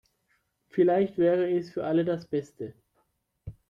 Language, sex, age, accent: German, male, 19-29, Deutschland Deutsch